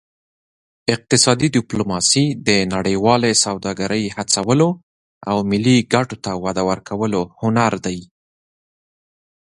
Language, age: Pashto, 30-39